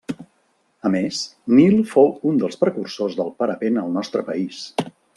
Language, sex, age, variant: Catalan, male, 50-59, Central